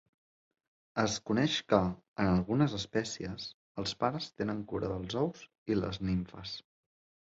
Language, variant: Catalan, Central